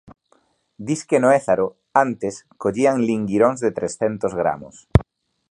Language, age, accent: Galician, 30-39, Normativo (estándar)